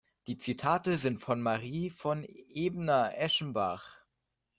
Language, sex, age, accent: German, male, under 19, Deutschland Deutsch